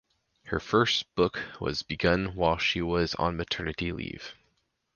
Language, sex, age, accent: English, male, 19-29, United States English